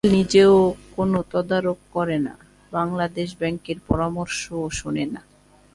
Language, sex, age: Bengali, male, 19-29